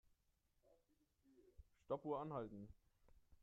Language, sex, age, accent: German, male, 30-39, Deutschland Deutsch